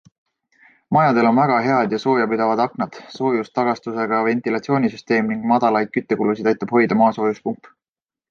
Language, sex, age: Estonian, male, 19-29